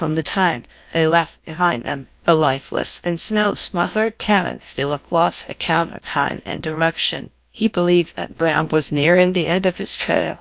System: TTS, GlowTTS